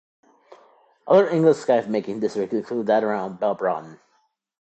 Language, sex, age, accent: English, male, under 19, United States English